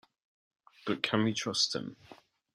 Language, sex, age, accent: English, male, under 19, England English